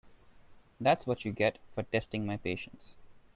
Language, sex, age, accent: English, male, 19-29, India and South Asia (India, Pakistan, Sri Lanka)